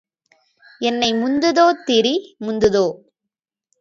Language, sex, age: Tamil, female, 19-29